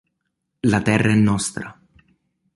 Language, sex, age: Italian, male, 19-29